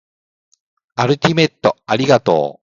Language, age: Japanese, 50-59